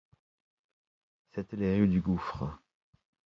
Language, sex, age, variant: French, male, 30-39, Français de métropole